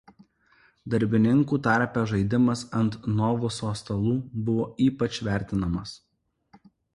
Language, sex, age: Lithuanian, male, 19-29